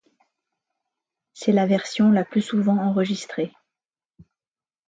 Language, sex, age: French, female, 50-59